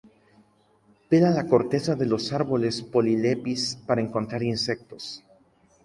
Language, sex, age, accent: Spanish, male, 19-29, México